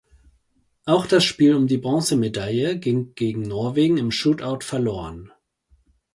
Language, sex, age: German, male, 30-39